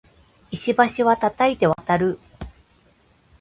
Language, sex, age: Japanese, female, 30-39